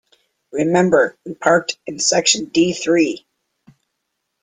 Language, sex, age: English, female, 50-59